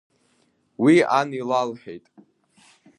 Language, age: Abkhazian, under 19